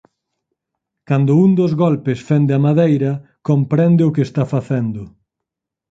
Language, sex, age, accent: Galician, male, 30-39, Normativo (estándar)